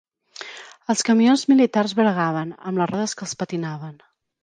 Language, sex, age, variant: Catalan, female, 40-49, Central